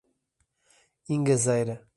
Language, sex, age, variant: Portuguese, male, 50-59, Portuguese (Portugal)